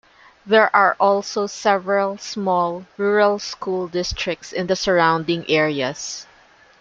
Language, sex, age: English, female, 50-59